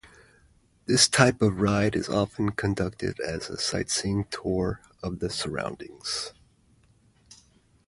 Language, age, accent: English, 40-49, United States English